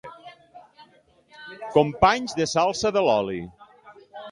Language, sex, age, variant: Catalan, male, 40-49, Central